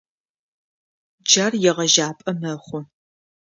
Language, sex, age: Adyghe, female, 30-39